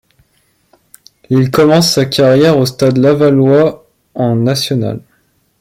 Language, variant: French, Français de métropole